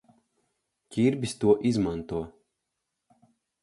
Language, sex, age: Latvian, male, 30-39